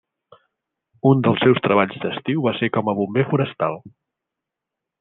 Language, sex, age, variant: Catalan, male, 40-49, Central